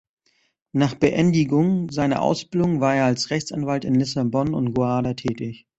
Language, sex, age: German, male, 30-39